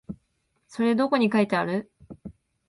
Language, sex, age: Japanese, female, 19-29